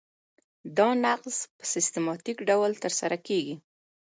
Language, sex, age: Pashto, female, 30-39